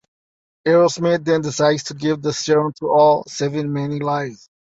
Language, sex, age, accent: English, male, 40-49, United States English